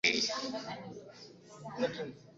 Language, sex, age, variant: Swahili, male, 30-39, Kiswahili cha Bara ya Kenya